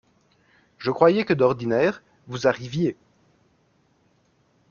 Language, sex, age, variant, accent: French, male, 30-39, Français d'Europe, Français de Belgique